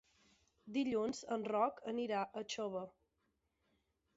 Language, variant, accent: Catalan, Balear, balear; mallorquí